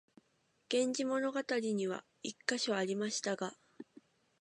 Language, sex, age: Japanese, female, 19-29